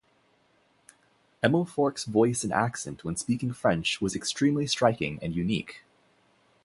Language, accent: English, United States English